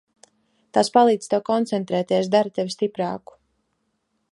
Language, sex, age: Latvian, female, 19-29